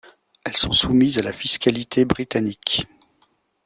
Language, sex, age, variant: French, male, 50-59, Français de métropole